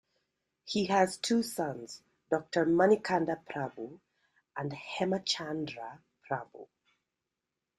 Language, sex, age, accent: English, female, 40-49, United States English